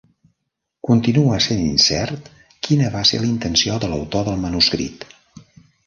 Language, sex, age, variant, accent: Catalan, male, 70-79, Central, central